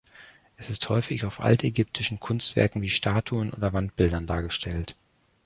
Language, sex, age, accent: German, male, 40-49, Deutschland Deutsch